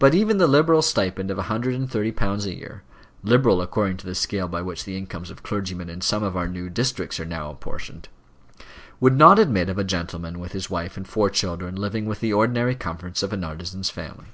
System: none